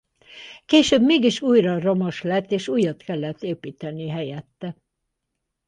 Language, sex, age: Hungarian, female, 70-79